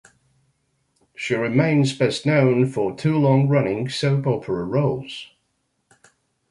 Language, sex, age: English, male, 40-49